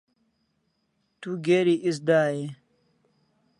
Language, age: Kalasha, 19-29